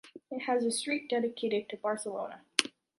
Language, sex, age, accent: English, female, 19-29, United States English